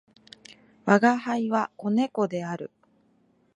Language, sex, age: Japanese, female, 19-29